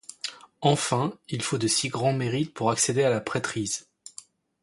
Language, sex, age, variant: French, male, 30-39, Français de métropole